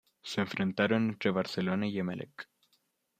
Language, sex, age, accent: Spanish, male, under 19, Chileno: Chile, Cuyo